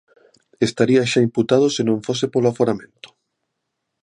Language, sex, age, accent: Galician, male, 19-29, Normativo (estándar)